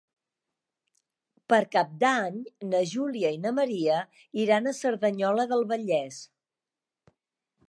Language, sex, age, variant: Catalan, female, 40-49, Septentrional